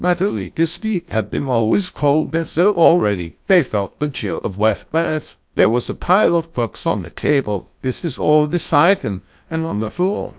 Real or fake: fake